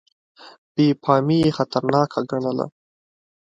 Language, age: Pashto, 19-29